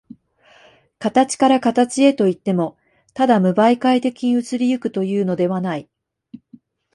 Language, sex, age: Japanese, female, 30-39